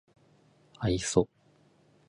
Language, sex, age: Japanese, male, 19-29